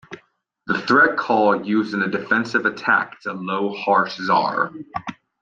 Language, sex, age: English, male, 19-29